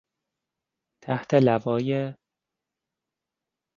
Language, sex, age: Persian, male, 30-39